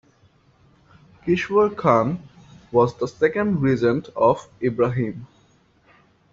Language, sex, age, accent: English, male, 19-29, India and South Asia (India, Pakistan, Sri Lanka)